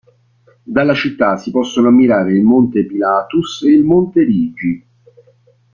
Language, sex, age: Italian, male, 50-59